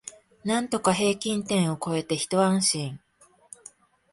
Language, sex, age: Japanese, female, 40-49